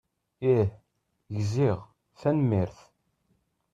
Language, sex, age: Kabyle, male, 19-29